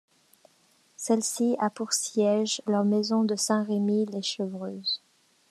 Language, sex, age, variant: French, female, under 19, Français de métropole